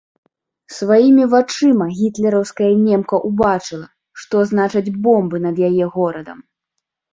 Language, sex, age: Belarusian, female, 30-39